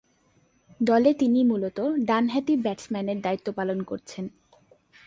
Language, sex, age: Bengali, female, 19-29